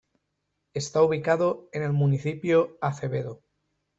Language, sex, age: Spanish, male, 30-39